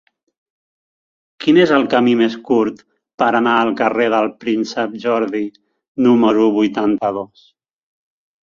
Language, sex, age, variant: Catalan, male, 19-29, Central